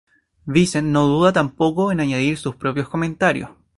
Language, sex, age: Spanish, male, 19-29